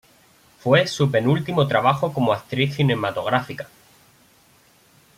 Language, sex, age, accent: Spanish, male, 19-29, España: Centro-Sur peninsular (Madrid, Toledo, Castilla-La Mancha)